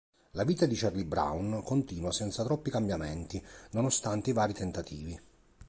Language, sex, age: Italian, male, 40-49